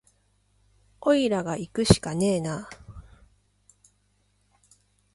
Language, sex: Japanese, female